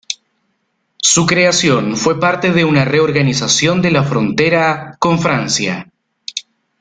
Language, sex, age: Spanish, male, 30-39